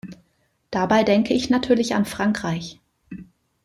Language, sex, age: German, female, 40-49